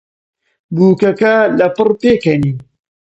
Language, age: Central Kurdish, 30-39